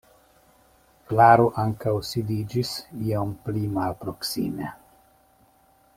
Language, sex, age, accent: Esperanto, male, 50-59, Internacia